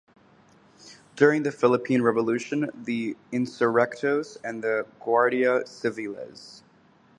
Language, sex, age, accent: English, male, 19-29, United States English